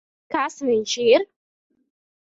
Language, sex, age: Latvian, female, 19-29